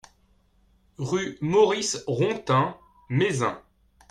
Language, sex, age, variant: French, male, 30-39, Français de métropole